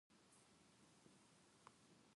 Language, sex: Japanese, female